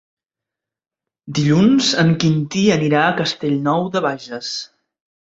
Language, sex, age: Catalan, male, 19-29